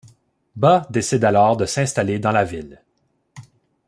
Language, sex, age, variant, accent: French, male, 30-39, Français d'Amérique du Nord, Français du Canada